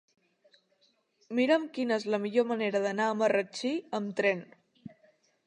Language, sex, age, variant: Catalan, female, under 19, Balear